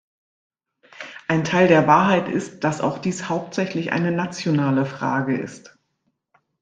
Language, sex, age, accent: German, female, 50-59, Deutschland Deutsch